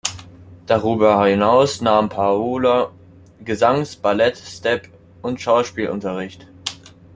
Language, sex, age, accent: German, male, under 19, Deutschland Deutsch